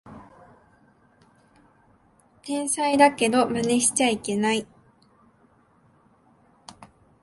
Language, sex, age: Japanese, female, 19-29